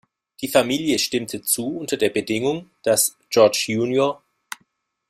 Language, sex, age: German, male, 40-49